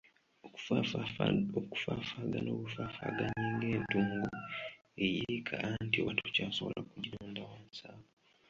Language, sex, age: Ganda, male, 19-29